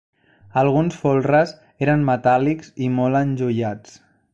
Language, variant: Catalan, Central